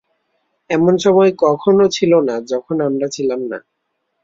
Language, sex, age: Bengali, male, 19-29